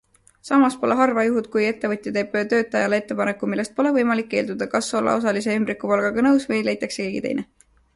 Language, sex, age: Estonian, female, 19-29